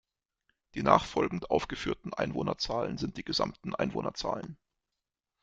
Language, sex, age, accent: German, male, 30-39, Deutschland Deutsch